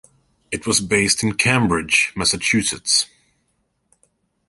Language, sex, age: English, male, 40-49